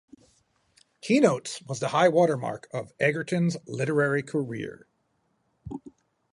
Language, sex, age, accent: English, male, 40-49, United States English